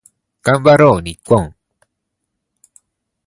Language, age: Japanese, 19-29